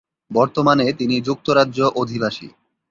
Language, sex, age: Bengali, male, 19-29